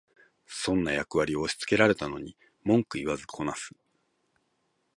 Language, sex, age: Japanese, male, 40-49